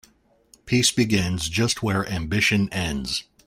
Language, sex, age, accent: English, male, 40-49, United States English